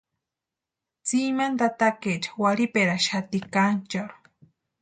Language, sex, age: Western Highland Purepecha, female, 19-29